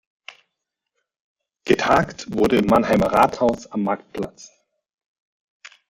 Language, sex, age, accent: German, male, 30-39, Deutschland Deutsch